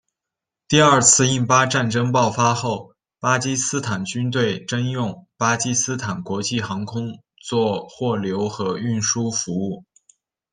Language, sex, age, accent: Chinese, male, 19-29, 出生地：山西省